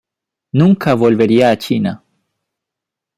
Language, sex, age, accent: Spanish, male, 19-29, Andino-Pacífico: Colombia, Perú, Ecuador, oeste de Bolivia y Venezuela andina